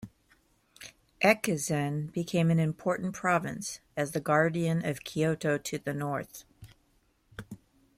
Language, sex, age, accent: English, female, 50-59, United States English